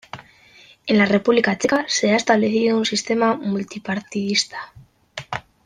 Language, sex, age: Spanish, female, 19-29